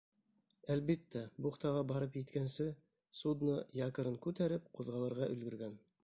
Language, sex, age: Bashkir, male, 40-49